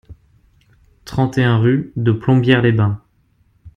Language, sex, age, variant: French, male, 19-29, Français de métropole